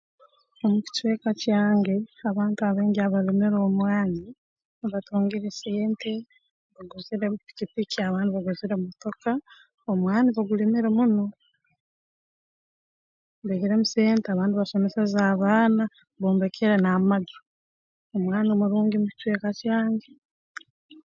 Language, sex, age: Tooro, female, 19-29